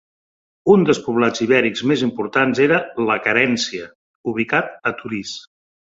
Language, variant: Catalan, Central